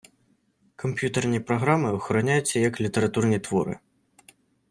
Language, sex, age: Ukrainian, male, under 19